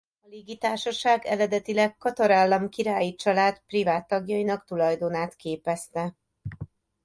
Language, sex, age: Hungarian, female, 40-49